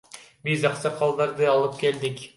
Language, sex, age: Kyrgyz, male, under 19